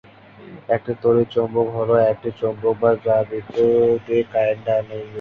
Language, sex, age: Bengali, male, under 19